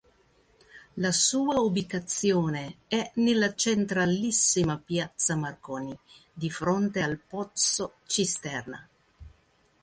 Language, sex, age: Italian, female, 50-59